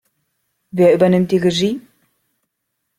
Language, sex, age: German, female, 19-29